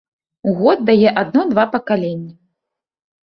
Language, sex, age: Belarusian, female, 30-39